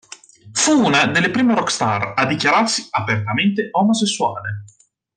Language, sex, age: Italian, male, 19-29